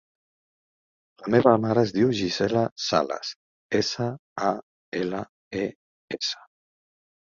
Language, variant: Catalan, Central